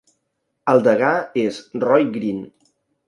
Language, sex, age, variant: Catalan, male, 30-39, Central